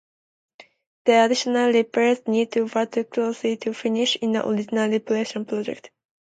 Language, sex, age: English, female, 19-29